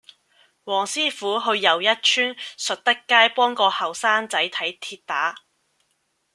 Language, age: Cantonese, 19-29